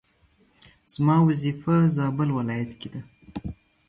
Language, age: Pashto, 19-29